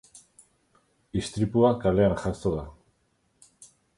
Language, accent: Basque, Erdialdekoa edo Nafarra (Gipuzkoa, Nafarroa)